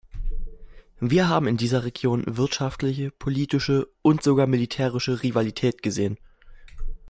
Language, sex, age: German, male, 19-29